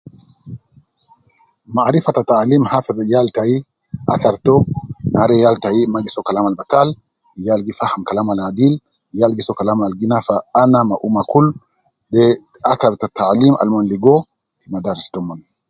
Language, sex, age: Nubi, male, 50-59